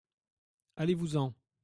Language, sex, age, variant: French, male, 30-39, Français de métropole